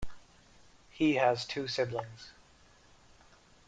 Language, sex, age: English, male, 30-39